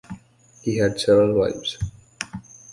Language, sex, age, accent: English, male, 19-29, United States English